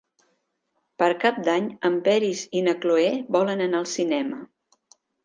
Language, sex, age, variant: Catalan, female, 50-59, Central